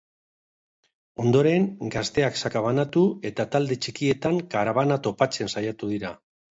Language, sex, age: Basque, male, 60-69